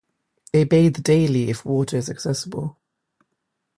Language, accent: English, England English; London English